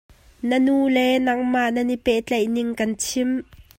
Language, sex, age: Hakha Chin, female, 19-29